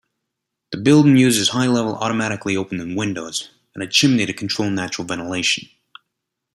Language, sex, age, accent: English, male, 19-29, United States English